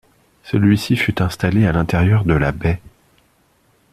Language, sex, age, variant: French, male, 30-39, Français de métropole